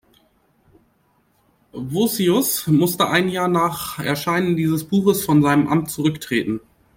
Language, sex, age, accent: German, male, 19-29, Deutschland Deutsch